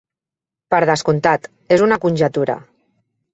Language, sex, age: Catalan, female, 40-49